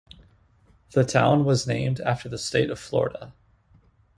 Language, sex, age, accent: English, male, 19-29, United States English